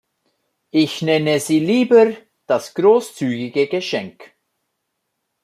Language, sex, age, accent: German, male, 50-59, Schweizerdeutsch